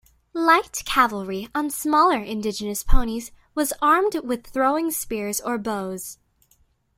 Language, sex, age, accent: English, female, under 19, United States English